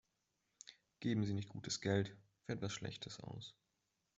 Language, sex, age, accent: German, male, 19-29, Deutschland Deutsch